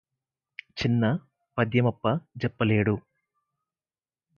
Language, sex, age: Telugu, male, 19-29